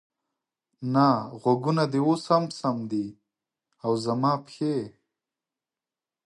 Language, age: Pashto, 30-39